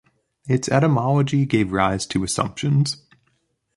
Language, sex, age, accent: English, male, 19-29, United States English